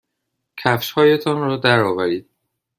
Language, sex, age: Persian, male, 30-39